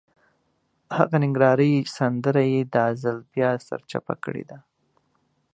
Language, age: Pashto, 30-39